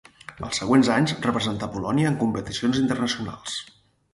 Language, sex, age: Catalan, male, 40-49